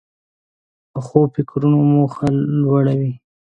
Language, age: Pashto, 30-39